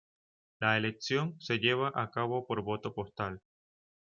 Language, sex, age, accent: Spanish, male, 19-29, Caribe: Cuba, Venezuela, Puerto Rico, República Dominicana, Panamá, Colombia caribeña, México caribeño, Costa del golfo de México